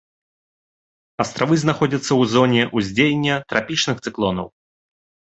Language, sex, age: Belarusian, male, 19-29